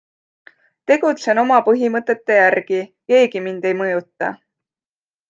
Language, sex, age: Estonian, female, 19-29